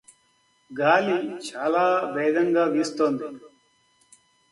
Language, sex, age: Telugu, male, 60-69